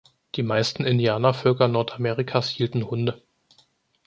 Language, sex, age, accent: German, male, 19-29, Deutschland Deutsch